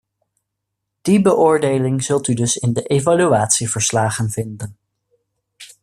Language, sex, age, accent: Dutch, male, 19-29, Nederlands Nederlands